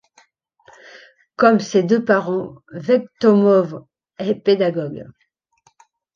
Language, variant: French, Français de métropole